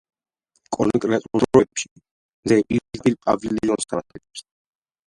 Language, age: Georgian, under 19